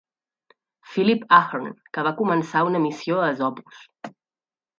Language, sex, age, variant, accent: Catalan, female, 30-39, Central, central